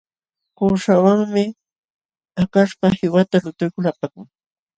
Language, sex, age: Jauja Wanca Quechua, female, 70-79